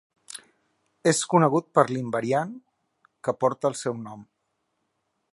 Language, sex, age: Catalan, male, 40-49